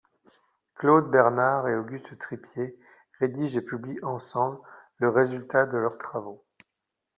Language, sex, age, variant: French, male, 40-49, Français de métropole